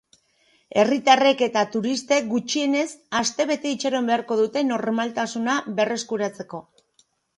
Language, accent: Basque, Erdialdekoa edo Nafarra (Gipuzkoa, Nafarroa)